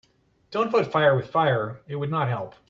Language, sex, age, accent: English, male, 40-49, United States English